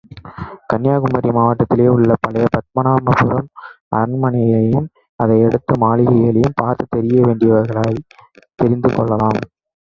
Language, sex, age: Tamil, male, 19-29